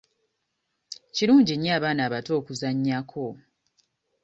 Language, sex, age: Ganda, female, 30-39